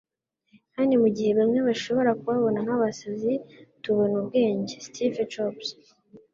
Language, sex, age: Kinyarwanda, female, 19-29